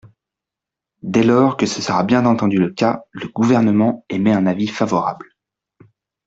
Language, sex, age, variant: French, male, 30-39, Français de métropole